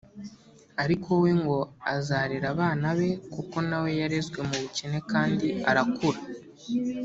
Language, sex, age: Kinyarwanda, male, under 19